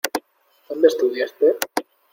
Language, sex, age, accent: Spanish, male, 19-29, España: Norte peninsular (Asturias, Castilla y León, Cantabria, País Vasco, Navarra, Aragón, La Rioja, Guadalajara, Cuenca)